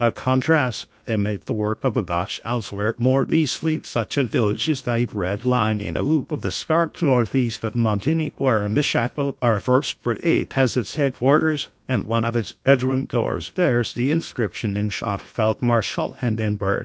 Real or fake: fake